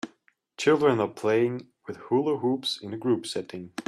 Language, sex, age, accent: English, male, 19-29, United States English